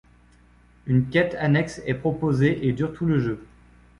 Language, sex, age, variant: French, male, 40-49, Français de métropole